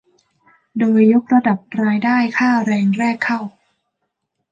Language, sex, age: Thai, female, 19-29